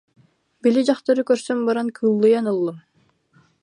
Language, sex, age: Yakut, female, 19-29